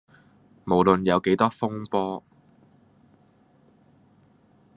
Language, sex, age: Cantonese, male, under 19